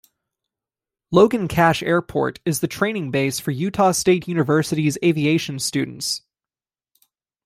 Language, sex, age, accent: English, male, 19-29, United States English